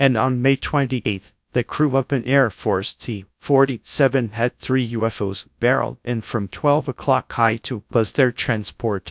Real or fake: fake